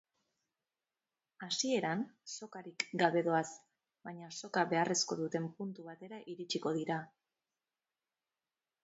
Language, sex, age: Basque, female, 40-49